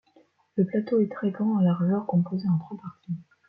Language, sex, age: French, female, under 19